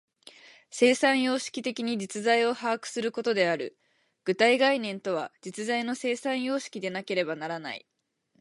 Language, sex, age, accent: Japanese, female, 19-29, 標準語